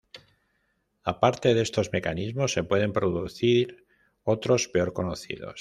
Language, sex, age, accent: Spanish, male, 50-59, España: Norte peninsular (Asturias, Castilla y León, Cantabria, País Vasco, Navarra, Aragón, La Rioja, Guadalajara, Cuenca)